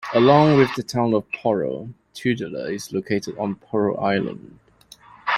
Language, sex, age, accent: English, male, 30-39, Malaysian English